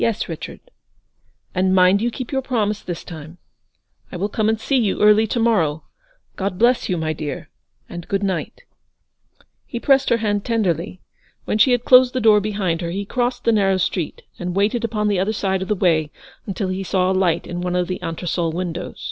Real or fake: real